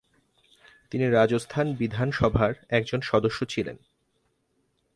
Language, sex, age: Bengali, male, 30-39